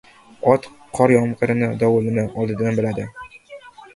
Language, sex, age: Uzbek, male, 19-29